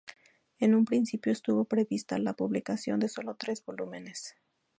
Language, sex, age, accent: Spanish, female, 30-39, México